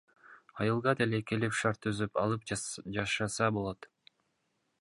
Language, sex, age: Kyrgyz, male, under 19